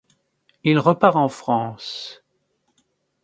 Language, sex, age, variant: French, male, 60-69, Français de métropole